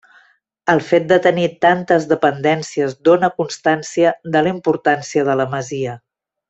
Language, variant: Catalan, Central